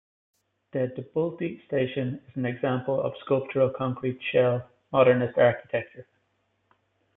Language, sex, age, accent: English, male, 19-29, Irish English